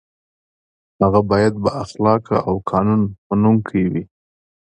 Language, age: Pashto, 30-39